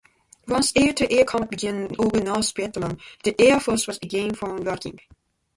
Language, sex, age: English, female, 19-29